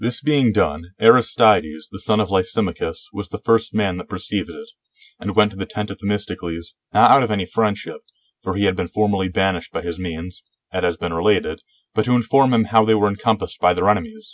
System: none